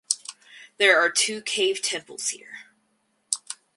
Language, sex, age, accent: English, female, 19-29, United States English